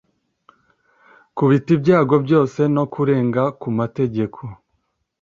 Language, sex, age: Kinyarwanda, male, 19-29